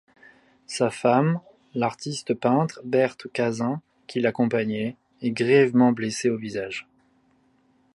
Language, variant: French, Français de métropole